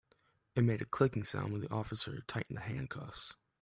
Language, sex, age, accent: English, male, under 19, United States English